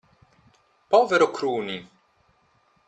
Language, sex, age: Italian, male, 30-39